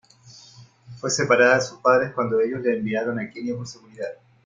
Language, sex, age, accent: Spanish, male, 40-49, España: Norte peninsular (Asturias, Castilla y León, Cantabria, País Vasco, Navarra, Aragón, La Rioja, Guadalajara, Cuenca)